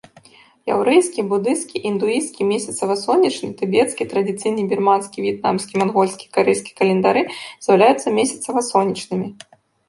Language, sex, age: Belarusian, female, 19-29